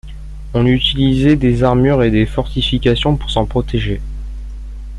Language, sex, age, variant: French, male, under 19, Français de métropole